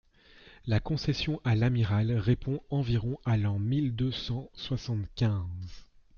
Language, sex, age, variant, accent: French, male, 30-39, Français d'Europe, Français de Belgique